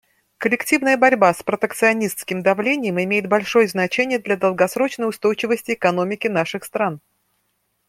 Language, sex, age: Russian, female, 50-59